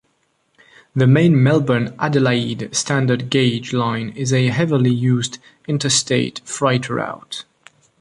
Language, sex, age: English, male, 19-29